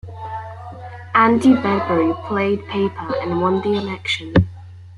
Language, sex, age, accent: English, female, under 19, England English